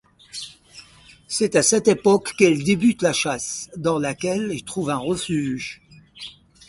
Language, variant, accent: French, Français du nord de l'Afrique, Français du Maroc